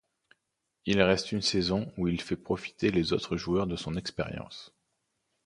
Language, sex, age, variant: French, male, 19-29, Français de métropole